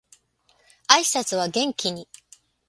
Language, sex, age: Japanese, female, 60-69